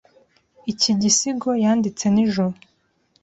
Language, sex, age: Kinyarwanda, female, 19-29